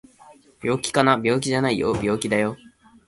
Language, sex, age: Japanese, male, 19-29